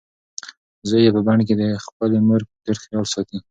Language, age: Pashto, 19-29